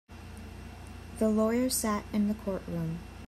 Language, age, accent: English, 19-29, United States English